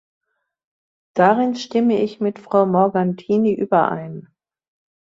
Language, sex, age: German, female, 60-69